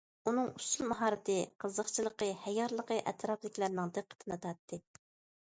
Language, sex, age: Uyghur, female, 30-39